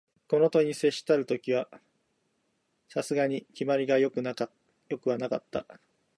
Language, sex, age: Japanese, male, 40-49